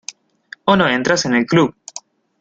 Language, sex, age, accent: Spanish, male, 19-29, Rioplatense: Argentina, Uruguay, este de Bolivia, Paraguay